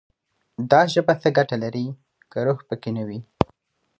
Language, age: Pashto, 19-29